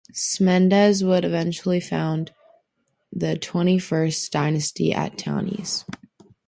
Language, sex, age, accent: English, female, under 19, United States English